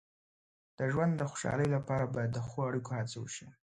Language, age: Pashto, under 19